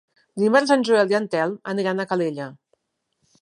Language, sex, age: Catalan, female, 40-49